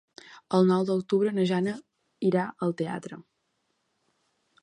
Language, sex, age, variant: Catalan, female, 19-29, Balear